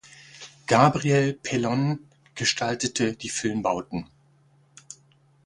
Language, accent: German, Deutschland Deutsch